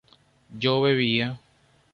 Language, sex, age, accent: Spanish, male, 30-39, Caribe: Cuba, Venezuela, Puerto Rico, República Dominicana, Panamá, Colombia caribeña, México caribeño, Costa del golfo de México